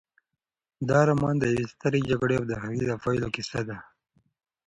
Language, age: Pashto, 19-29